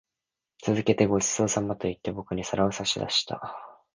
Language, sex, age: Japanese, male, 19-29